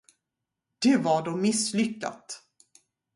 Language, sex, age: Swedish, female, 40-49